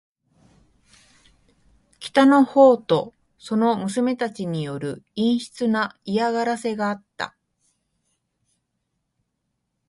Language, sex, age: Japanese, female, 50-59